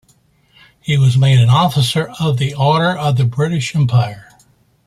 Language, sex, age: English, male, 60-69